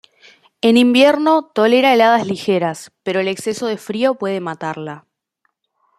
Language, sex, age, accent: Spanish, female, under 19, Rioplatense: Argentina, Uruguay, este de Bolivia, Paraguay